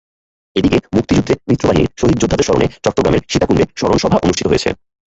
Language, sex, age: Bengali, male, 19-29